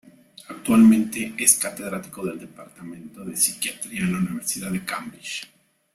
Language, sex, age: Spanish, male, 40-49